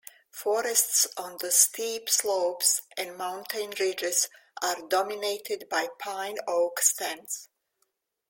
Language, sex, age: English, female, 60-69